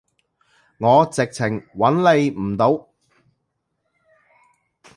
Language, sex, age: Cantonese, male, 40-49